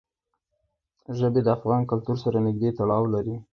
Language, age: Pashto, 19-29